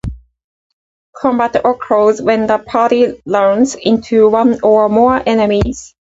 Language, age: English, 40-49